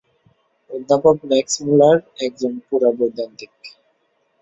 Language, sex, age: Bengali, male, 19-29